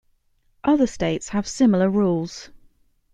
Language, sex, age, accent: English, female, 19-29, England English